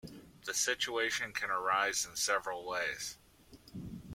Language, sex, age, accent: English, male, 30-39, United States English